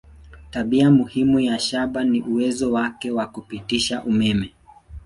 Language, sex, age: Swahili, male, 19-29